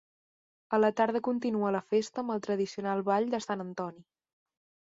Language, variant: Catalan, Central